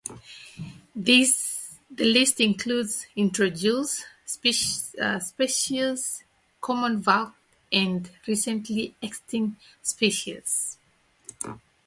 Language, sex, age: English, female, 30-39